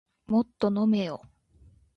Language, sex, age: Japanese, female, 19-29